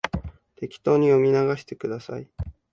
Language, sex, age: Japanese, male, 19-29